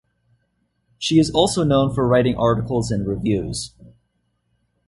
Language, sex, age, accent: English, male, under 19, United States English